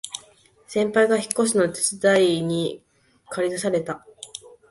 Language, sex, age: Japanese, female, 19-29